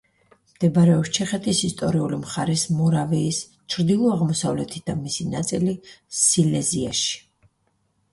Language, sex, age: Georgian, female, 40-49